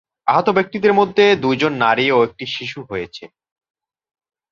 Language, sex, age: Bengali, male, 19-29